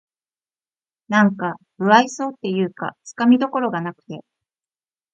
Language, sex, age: Japanese, female, 40-49